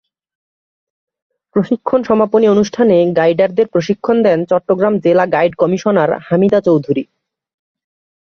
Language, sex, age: Bengali, male, 19-29